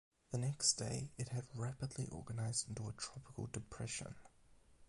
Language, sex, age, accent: English, male, under 19, Australian English; England English; New Zealand English